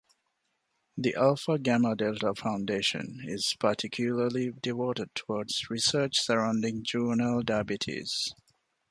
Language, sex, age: English, male, 30-39